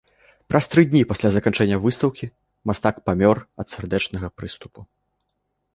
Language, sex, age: Belarusian, male, under 19